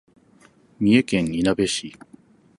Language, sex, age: Japanese, male, 40-49